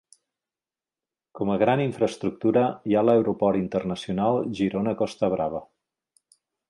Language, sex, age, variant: Catalan, male, 40-49, Central